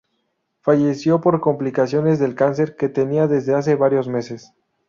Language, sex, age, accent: Spanish, male, 19-29, México